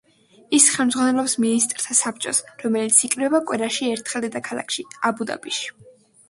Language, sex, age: Georgian, female, under 19